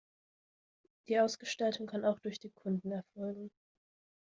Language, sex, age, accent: German, female, 19-29, Deutschland Deutsch